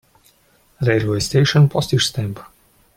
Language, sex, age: English, male, 40-49